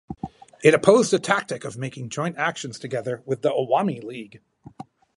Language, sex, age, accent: English, male, 40-49, United States English